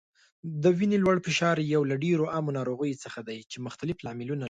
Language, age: Pashto, 19-29